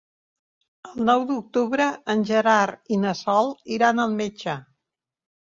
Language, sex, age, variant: Catalan, female, 60-69, Central